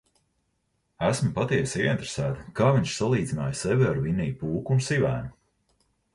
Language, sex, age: Latvian, male, 40-49